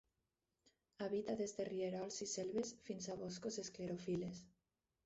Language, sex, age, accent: Catalan, female, 30-39, valencià